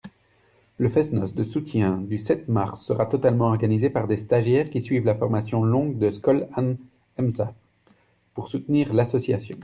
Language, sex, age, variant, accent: French, male, 30-39, Français d'Europe, Français de Belgique